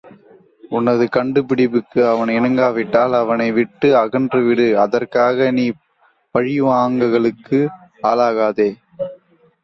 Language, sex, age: Tamil, male, 19-29